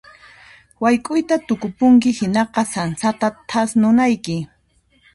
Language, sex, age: Puno Quechua, female, 30-39